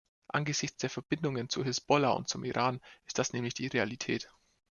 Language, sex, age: German, male, 19-29